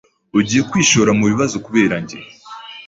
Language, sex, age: Kinyarwanda, female, 19-29